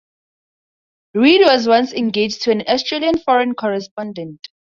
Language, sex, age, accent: English, female, under 19, Southern African (South Africa, Zimbabwe, Namibia)